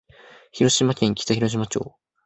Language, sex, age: Japanese, male, 19-29